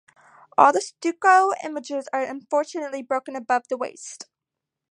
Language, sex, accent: English, female, United States English